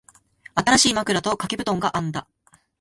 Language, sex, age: Japanese, male, 19-29